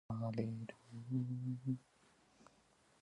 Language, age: Adamawa Fulfulde, 19-29